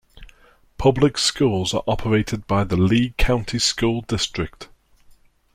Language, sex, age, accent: English, male, 30-39, England English